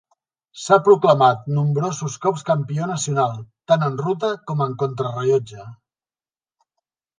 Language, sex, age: Catalan, male, 50-59